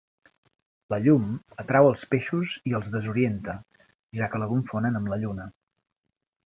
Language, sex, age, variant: Catalan, male, 40-49, Central